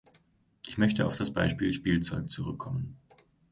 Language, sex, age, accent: German, male, 19-29, Deutschland Deutsch